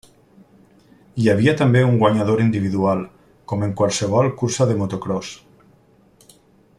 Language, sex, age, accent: Catalan, male, 40-49, valencià